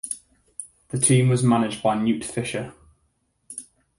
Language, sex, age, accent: English, male, 19-29, England English